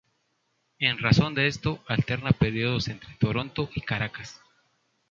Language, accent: Spanish, América central